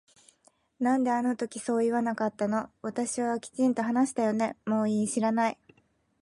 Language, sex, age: Japanese, female, 19-29